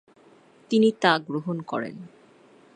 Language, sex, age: Bengali, female, 30-39